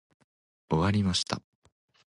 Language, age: Japanese, 19-29